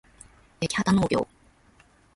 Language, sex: Japanese, female